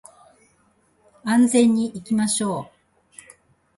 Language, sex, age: Japanese, female, 60-69